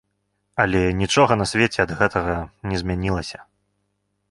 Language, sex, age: Belarusian, male, 19-29